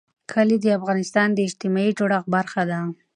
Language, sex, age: Pashto, female, 19-29